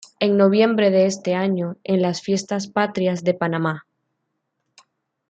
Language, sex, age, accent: Spanish, female, 19-29, América central